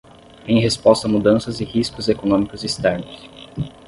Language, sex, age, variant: Portuguese, male, 19-29, Portuguese (Brasil)